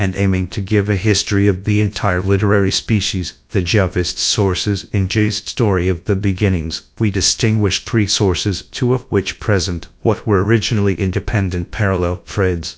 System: TTS, GradTTS